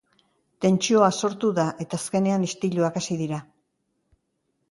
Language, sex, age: Basque, female, 60-69